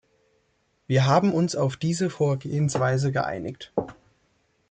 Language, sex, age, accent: German, male, 19-29, Deutschland Deutsch